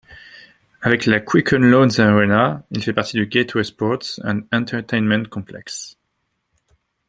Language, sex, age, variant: French, male, 19-29, Français de métropole